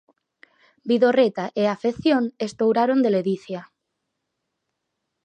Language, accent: Galician, Oriental (común en zona oriental); Normativo (estándar)